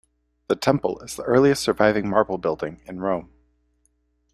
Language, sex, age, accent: English, male, 30-39, United States English